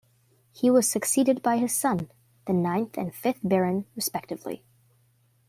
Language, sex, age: English, female, under 19